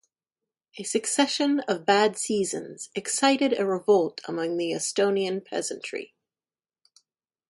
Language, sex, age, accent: English, female, 50-59, United States English